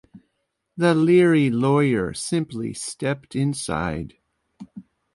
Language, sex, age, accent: English, male, 50-59, United States English